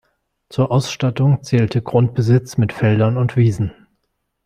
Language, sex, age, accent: German, male, 40-49, Deutschland Deutsch